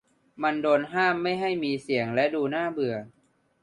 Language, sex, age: Thai, male, under 19